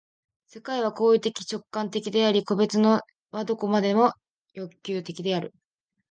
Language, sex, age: Japanese, female, under 19